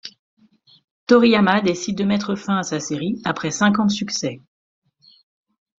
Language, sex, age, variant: French, female, 40-49, Français de métropole